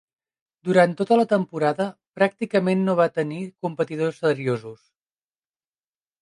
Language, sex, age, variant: Catalan, male, 30-39, Central